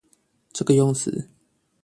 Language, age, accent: Chinese, 19-29, 出生地：彰化縣